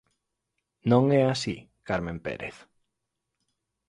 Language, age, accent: Galician, 19-29, Normativo (estándar)